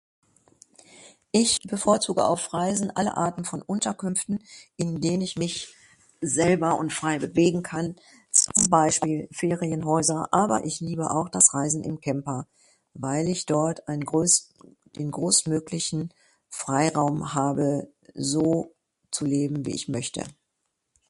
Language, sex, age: German, female, 60-69